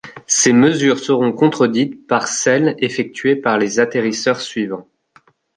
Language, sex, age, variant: French, male, 19-29, Français de métropole